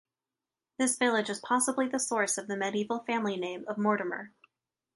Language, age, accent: English, 19-29, United States English